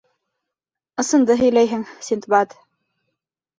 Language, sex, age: Bashkir, female, 19-29